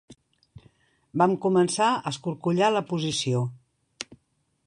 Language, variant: Catalan, Central